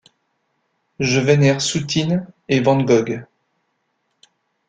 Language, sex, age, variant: French, male, 40-49, Français de métropole